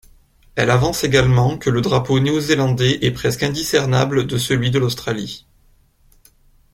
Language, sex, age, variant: French, male, 19-29, Français de métropole